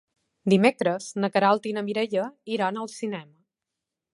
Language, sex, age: Catalan, female, 30-39